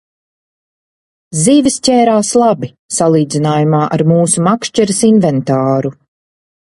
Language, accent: Latvian, bez akcenta